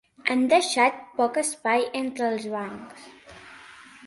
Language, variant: Catalan, Central